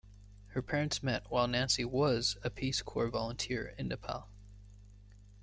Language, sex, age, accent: English, male, 19-29, United States English